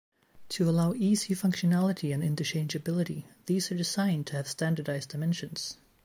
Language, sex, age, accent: English, female, 30-39, United States English